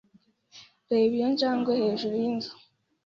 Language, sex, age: Kinyarwanda, female, 19-29